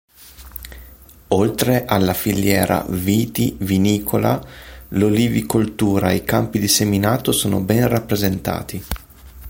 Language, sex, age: Italian, male, 30-39